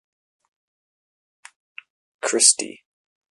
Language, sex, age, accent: English, male, under 19, United States English